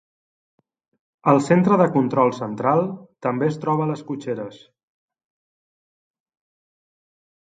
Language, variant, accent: Catalan, Central, central